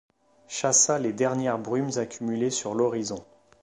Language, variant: French, Français de métropole